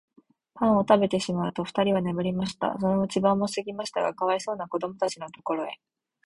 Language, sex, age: Japanese, female, 19-29